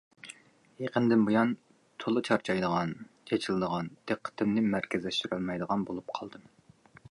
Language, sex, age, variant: Uyghur, male, 80-89, ئۇيغۇر تىلى